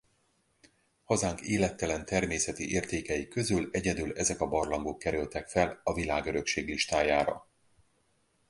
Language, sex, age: Hungarian, male, 40-49